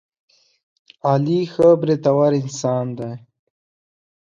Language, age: Pashto, under 19